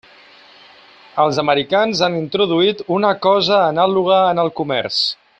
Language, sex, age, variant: Catalan, male, 30-39, Central